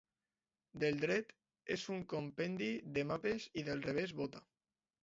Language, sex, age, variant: Catalan, male, under 19, Alacantí